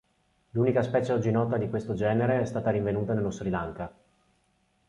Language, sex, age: Italian, male, 30-39